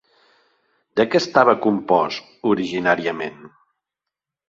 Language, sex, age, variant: Catalan, male, 60-69, Central